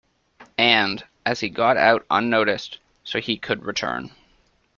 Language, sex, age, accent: English, male, 19-29, United States English